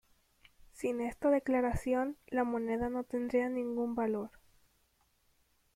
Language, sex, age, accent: Spanish, female, 19-29, México